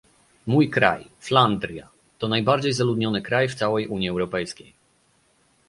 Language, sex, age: Polish, male, 30-39